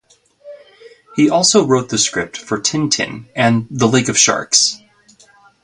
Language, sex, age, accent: English, male, 40-49, United States English